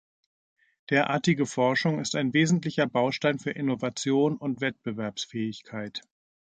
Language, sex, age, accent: German, male, 50-59, Deutschland Deutsch